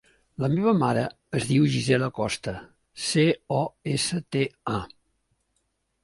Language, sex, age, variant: Catalan, male, 60-69, Central